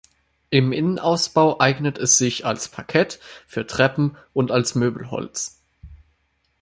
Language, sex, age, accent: German, male, under 19, Deutschland Deutsch